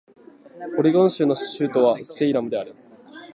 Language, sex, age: Japanese, male, 19-29